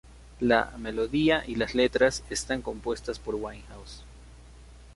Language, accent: Spanish, Andino-Pacífico: Colombia, Perú, Ecuador, oeste de Bolivia y Venezuela andina